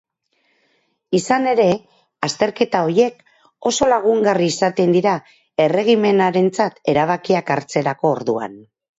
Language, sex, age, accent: Basque, female, 50-59, Mendebalekoa (Araba, Bizkaia, Gipuzkoako mendebaleko herri batzuk)